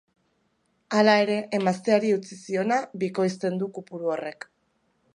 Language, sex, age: Basque, female, 19-29